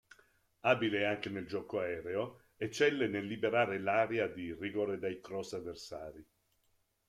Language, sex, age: Italian, male, 60-69